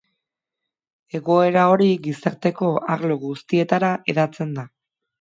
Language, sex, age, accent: Basque, female, 30-39, Erdialdekoa edo Nafarra (Gipuzkoa, Nafarroa)